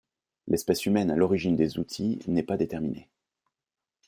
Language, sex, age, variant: French, male, 19-29, Français de métropole